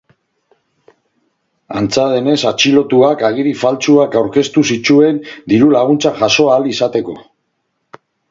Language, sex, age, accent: Basque, male, 40-49, Mendebalekoa (Araba, Bizkaia, Gipuzkoako mendebaleko herri batzuk)